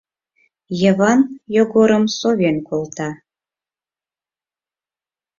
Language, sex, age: Mari, female, 40-49